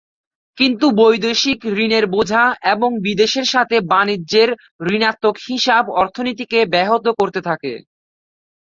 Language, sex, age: Bengali, male, 19-29